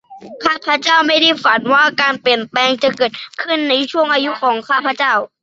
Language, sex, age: Thai, male, 30-39